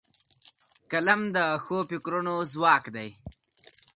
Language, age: Pashto, under 19